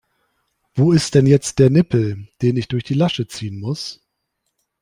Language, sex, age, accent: German, male, 30-39, Deutschland Deutsch